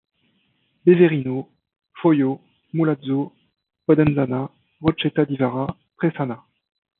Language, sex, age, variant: French, male, 30-39, Français de métropole